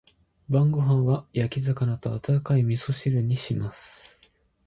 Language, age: Japanese, 19-29